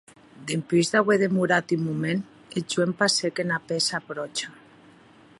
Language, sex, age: Occitan, female, 40-49